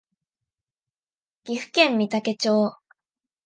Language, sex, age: Japanese, female, 19-29